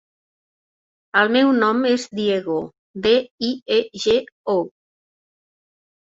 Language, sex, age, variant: Catalan, female, 50-59, Central